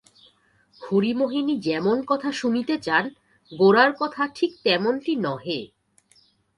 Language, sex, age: Bengali, female, 19-29